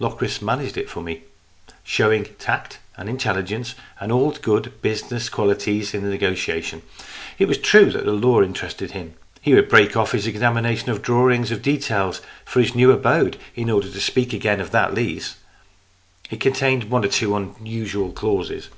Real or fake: real